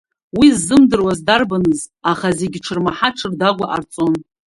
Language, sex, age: Abkhazian, female, 40-49